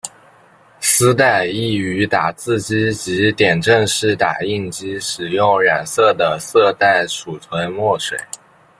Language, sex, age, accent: Chinese, male, under 19, 出生地：浙江省